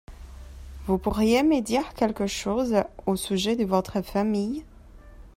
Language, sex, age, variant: French, female, 30-39, Français d'Europe